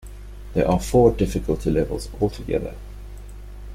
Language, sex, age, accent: English, male, 30-39, Southern African (South Africa, Zimbabwe, Namibia)